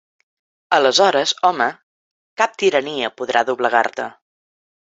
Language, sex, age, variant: Catalan, female, 19-29, Central